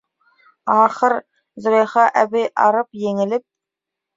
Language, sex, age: Bashkir, female, 30-39